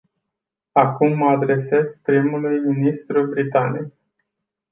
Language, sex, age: Romanian, male, 40-49